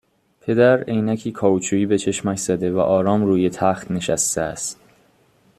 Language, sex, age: Persian, male, 19-29